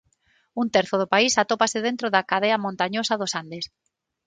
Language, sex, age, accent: Galician, female, 40-49, Normativo (estándar); Neofalante